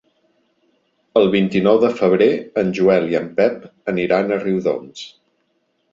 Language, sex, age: Catalan, male, 40-49